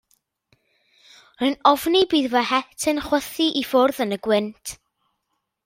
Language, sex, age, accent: Welsh, male, 40-49, Y Deyrnas Unedig Cymraeg